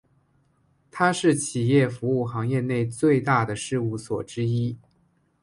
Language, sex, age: Chinese, male, 19-29